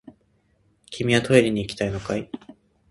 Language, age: Japanese, 19-29